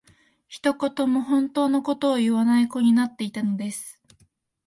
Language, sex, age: Japanese, female, 19-29